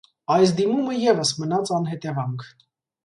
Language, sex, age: Armenian, male, 19-29